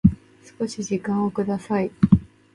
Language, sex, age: Japanese, female, 30-39